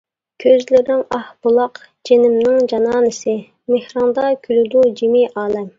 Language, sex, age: Uyghur, female, 19-29